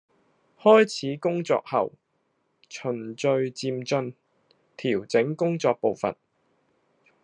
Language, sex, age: Cantonese, male, 30-39